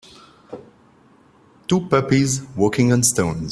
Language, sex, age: English, male, 19-29